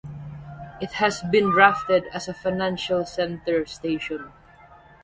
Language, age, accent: English, 19-29, Filipino